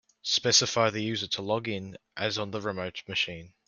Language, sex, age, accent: English, male, 19-29, Australian English